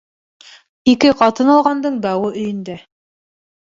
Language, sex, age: Bashkir, female, 19-29